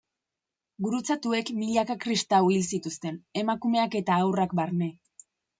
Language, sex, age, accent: Basque, female, 19-29, Erdialdekoa edo Nafarra (Gipuzkoa, Nafarroa)